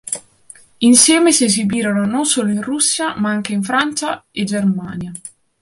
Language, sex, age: Italian, female, 19-29